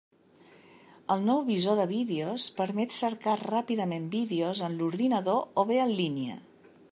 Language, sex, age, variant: Catalan, female, 50-59, Central